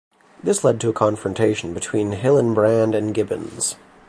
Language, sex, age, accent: English, male, 19-29, Canadian English